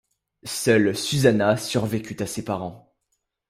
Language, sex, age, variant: French, male, under 19, Français de métropole